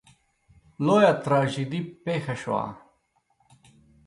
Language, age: Pashto, 30-39